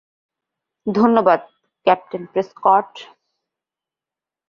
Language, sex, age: Bengali, female, 19-29